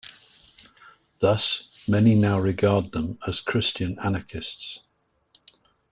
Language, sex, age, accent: English, male, 60-69, England English